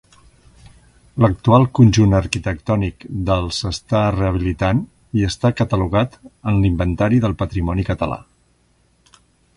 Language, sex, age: Catalan, male, 60-69